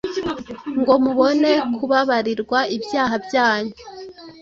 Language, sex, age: Kinyarwanda, female, 30-39